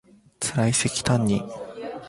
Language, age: Japanese, 19-29